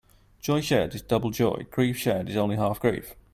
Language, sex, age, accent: English, male, 40-49, England English